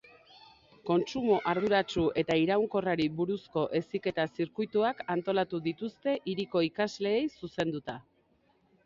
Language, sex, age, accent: Basque, female, 40-49, Erdialdekoa edo Nafarra (Gipuzkoa, Nafarroa)